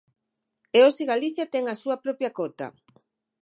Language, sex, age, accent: Galician, female, 50-59, Atlántico (seseo e gheada)